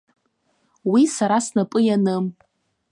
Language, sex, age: Abkhazian, female, 19-29